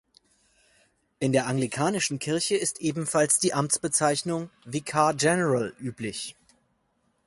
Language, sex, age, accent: German, male, 40-49, Deutschland Deutsch